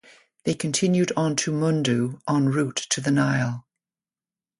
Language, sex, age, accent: English, female, 60-69, Canadian English